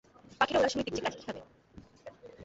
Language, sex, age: Bengali, male, 19-29